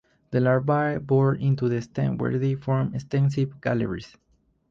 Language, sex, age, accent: English, male, under 19, United States English